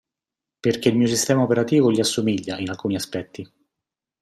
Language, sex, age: Italian, male, 40-49